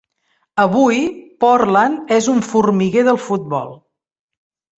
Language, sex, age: Catalan, female, 60-69